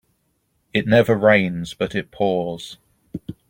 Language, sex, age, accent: English, male, 30-39, England English